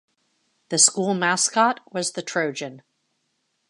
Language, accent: English, United States English